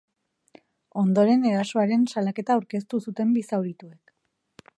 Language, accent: Basque, Erdialdekoa edo Nafarra (Gipuzkoa, Nafarroa)